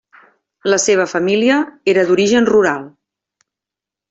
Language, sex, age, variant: Catalan, female, 50-59, Central